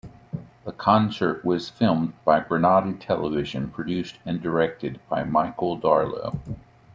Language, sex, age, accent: English, male, 40-49, United States English